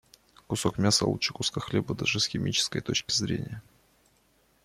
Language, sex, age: Russian, male, 19-29